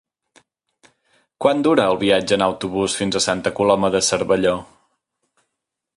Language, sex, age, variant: Catalan, male, 19-29, Central